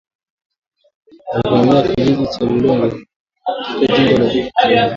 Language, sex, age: Swahili, male, 19-29